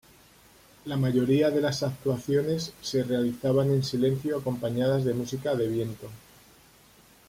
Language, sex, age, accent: Spanish, male, 40-49, España: Centro-Sur peninsular (Madrid, Toledo, Castilla-La Mancha)